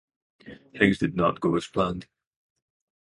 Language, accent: English, England English